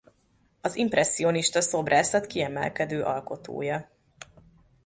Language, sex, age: Hungarian, female, 30-39